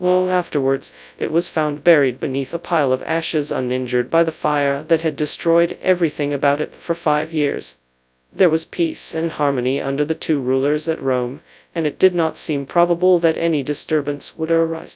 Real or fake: fake